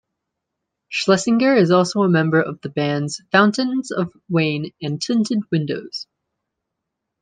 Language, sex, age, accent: English, male, 19-29, United States English